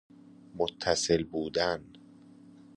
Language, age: Persian, 30-39